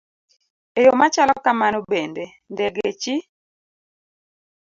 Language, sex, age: Luo (Kenya and Tanzania), female, 30-39